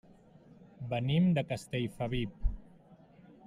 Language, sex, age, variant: Catalan, male, 30-39, Central